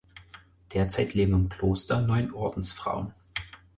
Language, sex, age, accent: German, male, 30-39, Deutschland Deutsch